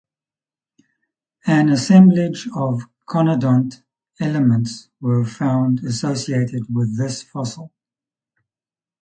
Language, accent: English, Southern African (South Africa, Zimbabwe, Namibia)